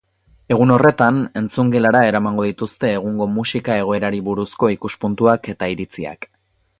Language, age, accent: Basque, 19-29, Erdialdekoa edo Nafarra (Gipuzkoa, Nafarroa)